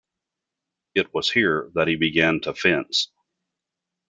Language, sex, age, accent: English, male, 50-59, United States English